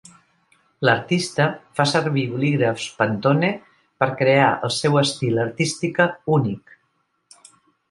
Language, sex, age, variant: Catalan, female, 60-69, Central